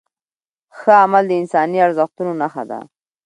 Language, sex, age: Pashto, female, 19-29